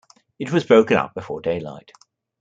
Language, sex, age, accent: English, male, 60-69, England English